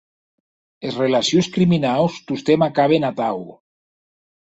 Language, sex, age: Occitan, male, 60-69